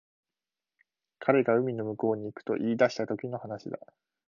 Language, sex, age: Japanese, male, 19-29